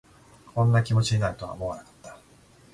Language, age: Japanese, 30-39